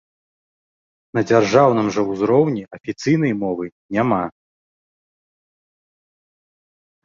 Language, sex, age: Belarusian, male, 30-39